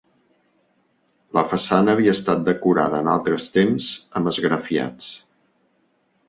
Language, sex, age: Catalan, male, 40-49